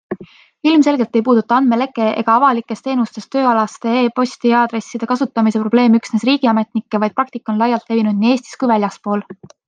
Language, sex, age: Estonian, female, 19-29